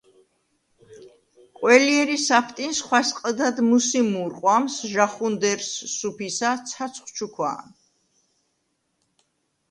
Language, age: Svan, 40-49